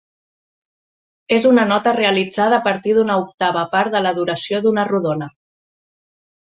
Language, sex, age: Catalan, female, 30-39